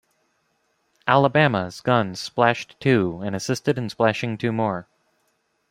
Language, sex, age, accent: English, male, 19-29, United States English